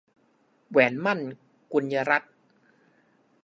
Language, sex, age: Thai, male, 19-29